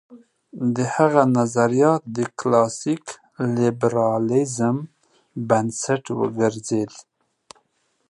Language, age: Pashto, 40-49